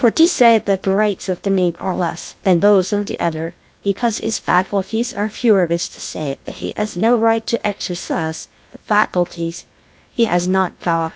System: TTS, GlowTTS